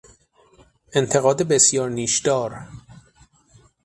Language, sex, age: Persian, male, 30-39